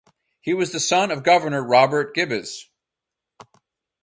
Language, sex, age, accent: English, male, 30-39, United States English